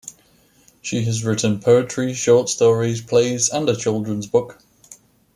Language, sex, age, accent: English, male, 19-29, England English